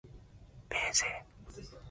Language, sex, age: Japanese, male, 19-29